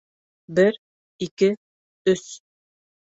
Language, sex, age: Bashkir, female, 30-39